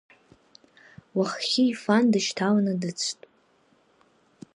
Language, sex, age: Abkhazian, female, 19-29